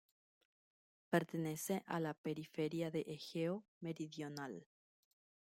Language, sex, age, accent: Spanish, female, 30-39, Rioplatense: Argentina, Uruguay, este de Bolivia, Paraguay